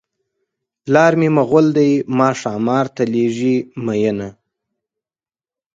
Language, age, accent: Pashto, 19-29, کندهارۍ لهجه